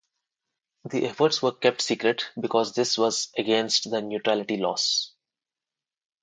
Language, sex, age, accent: English, male, 19-29, India and South Asia (India, Pakistan, Sri Lanka)